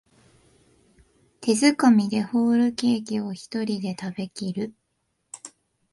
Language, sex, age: Japanese, female, 19-29